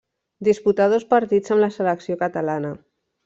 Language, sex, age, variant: Catalan, female, 40-49, Central